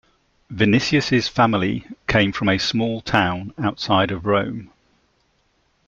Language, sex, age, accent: English, male, 40-49, England English